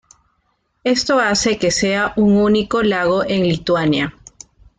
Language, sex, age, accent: Spanish, female, 40-49, Andino-Pacífico: Colombia, Perú, Ecuador, oeste de Bolivia y Venezuela andina